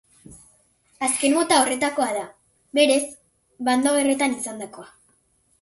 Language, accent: Basque, Erdialdekoa edo Nafarra (Gipuzkoa, Nafarroa)